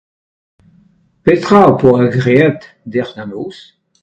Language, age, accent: Breton, 70-79, Leoneg